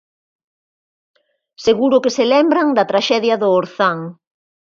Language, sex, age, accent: Galician, female, 40-49, Normativo (estándar)